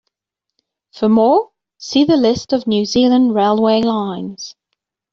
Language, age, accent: English, 19-29, England English